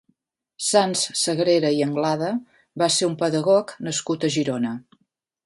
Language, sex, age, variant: Catalan, female, 50-59, Central